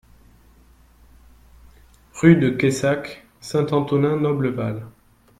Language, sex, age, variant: French, male, under 19, Français de métropole